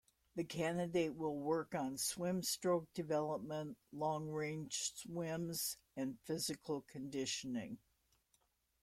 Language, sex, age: English, female, 70-79